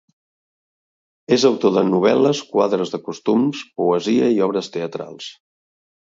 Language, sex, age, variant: Catalan, male, 50-59, Central